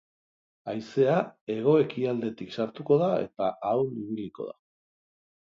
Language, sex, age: Basque, male, 60-69